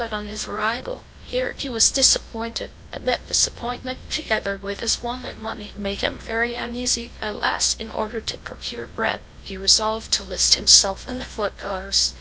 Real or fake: fake